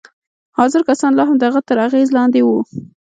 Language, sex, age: Pashto, female, under 19